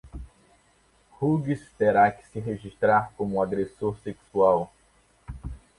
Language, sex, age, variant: Portuguese, male, 30-39, Portuguese (Brasil)